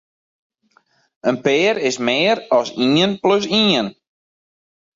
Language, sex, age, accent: Western Frisian, male, 19-29, Wâldfrysk